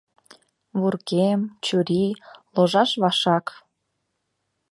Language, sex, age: Mari, female, 19-29